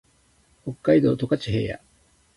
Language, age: Japanese, 60-69